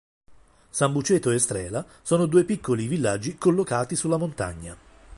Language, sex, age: Italian, male, 50-59